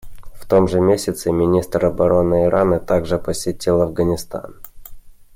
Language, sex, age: Russian, male, 19-29